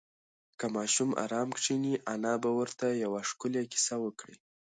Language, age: Pashto, under 19